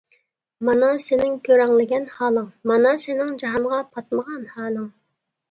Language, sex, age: Uyghur, female, 19-29